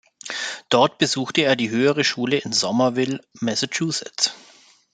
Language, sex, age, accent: German, male, 30-39, Deutschland Deutsch